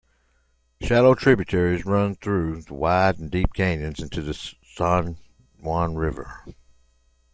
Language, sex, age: English, male, 40-49